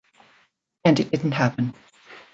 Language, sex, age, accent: English, female, 60-69, Canadian English